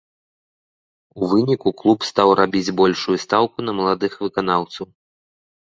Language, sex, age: Belarusian, male, 30-39